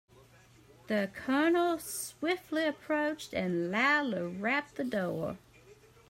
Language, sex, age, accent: English, female, 30-39, United States English